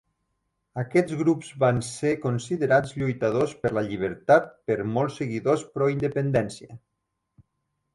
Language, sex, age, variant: Catalan, male, 30-39, Nord-Occidental